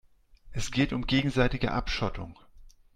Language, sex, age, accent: German, male, 40-49, Deutschland Deutsch